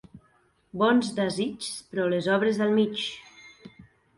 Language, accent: Catalan, valencià